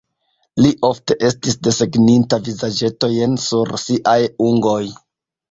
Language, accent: Esperanto, Internacia